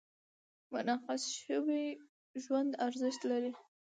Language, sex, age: Pashto, female, under 19